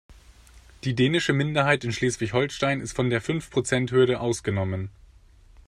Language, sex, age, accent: German, male, 19-29, Deutschland Deutsch